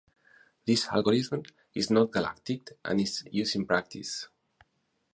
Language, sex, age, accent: English, male, 50-59, England English